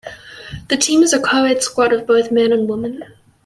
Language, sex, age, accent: English, female, 19-29, Southern African (South Africa, Zimbabwe, Namibia)